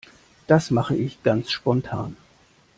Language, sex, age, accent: German, male, 30-39, Deutschland Deutsch